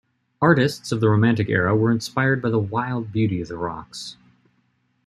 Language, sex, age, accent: English, male, 19-29, United States English